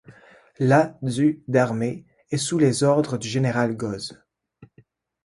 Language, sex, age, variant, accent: French, male, 40-49, Français d'Amérique du Nord, Français du Canada